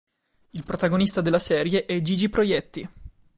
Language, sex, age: Italian, male, 19-29